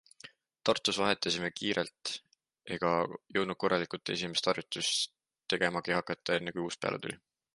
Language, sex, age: Estonian, male, 19-29